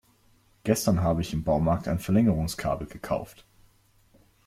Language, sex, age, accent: German, male, 19-29, Deutschland Deutsch